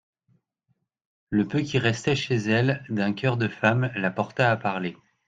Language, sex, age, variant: French, male, 40-49, Français de métropole